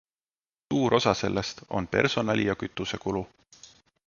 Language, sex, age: Estonian, male, 30-39